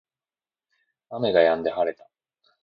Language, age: Japanese, 30-39